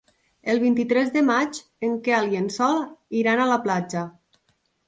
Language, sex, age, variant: Catalan, female, 30-39, Nord-Occidental